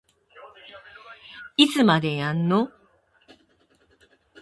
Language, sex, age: Japanese, female, 50-59